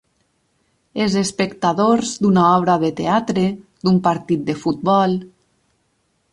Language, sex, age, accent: Catalan, female, 30-39, valencià meridional